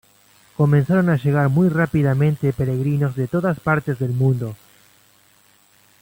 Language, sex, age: Spanish, male, 19-29